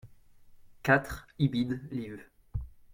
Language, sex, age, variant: French, male, 19-29, Français de métropole